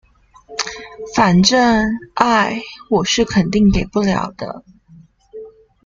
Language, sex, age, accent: Chinese, female, 19-29, 出生地：高雄市